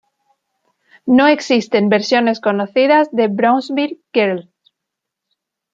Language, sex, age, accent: Spanish, female, 30-39, España: Sur peninsular (Andalucia, Extremadura, Murcia)